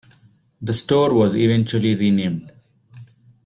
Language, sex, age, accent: English, male, 19-29, India and South Asia (India, Pakistan, Sri Lanka)